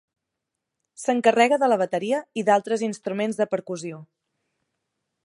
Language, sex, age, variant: Catalan, female, 19-29, Central